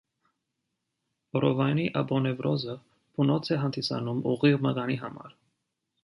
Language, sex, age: Armenian, male, 19-29